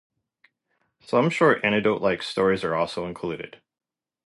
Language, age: English, 40-49